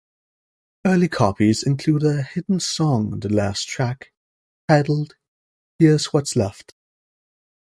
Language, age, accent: English, 19-29, United States English